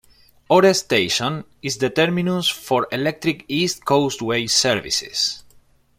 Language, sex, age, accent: English, male, 30-39, United States English